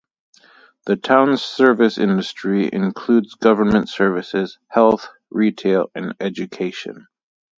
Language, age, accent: English, 30-39, United States English